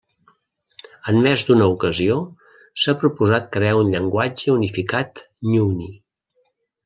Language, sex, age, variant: Catalan, male, 60-69, Central